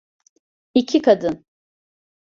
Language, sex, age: Turkish, female, 50-59